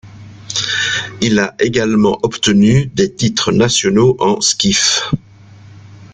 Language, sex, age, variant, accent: French, male, 60-69, Français d'Europe, Français de Belgique